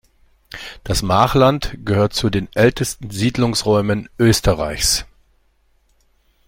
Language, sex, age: German, male, 40-49